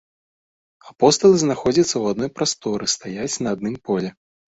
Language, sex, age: Belarusian, male, 19-29